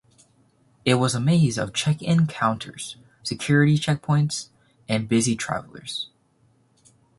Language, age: English, under 19